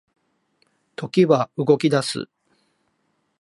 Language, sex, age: Japanese, male, 50-59